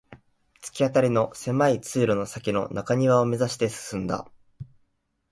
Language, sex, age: Japanese, male, 19-29